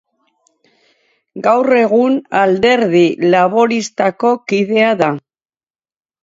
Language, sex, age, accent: Basque, female, 70-79, Erdialdekoa edo Nafarra (Gipuzkoa, Nafarroa)